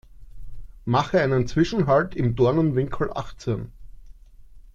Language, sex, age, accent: German, male, 30-39, Österreichisches Deutsch